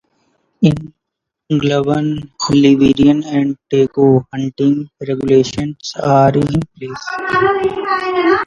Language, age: English, 19-29